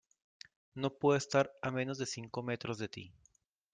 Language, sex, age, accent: Spanish, male, 30-39, México